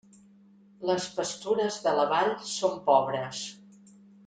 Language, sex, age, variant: Catalan, female, 50-59, Central